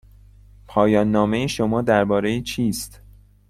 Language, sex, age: Persian, male, 19-29